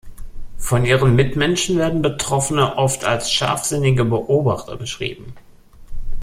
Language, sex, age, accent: German, male, 30-39, Deutschland Deutsch